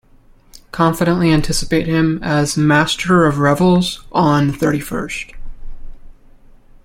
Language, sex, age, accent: English, male, 19-29, United States English